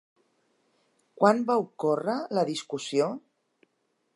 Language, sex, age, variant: Catalan, female, 60-69, Central